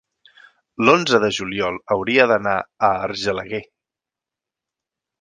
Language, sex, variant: Catalan, male, Central